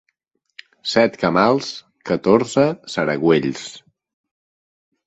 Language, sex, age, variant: Catalan, male, 30-39, Central